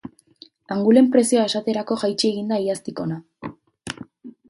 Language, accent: Basque, Erdialdekoa edo Nafarra (Gipuzkoa, Nafarroa)